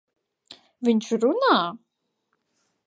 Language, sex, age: Latvian, female, 19-29